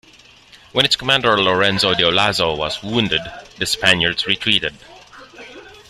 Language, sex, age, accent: English, male, 30-39, Filipino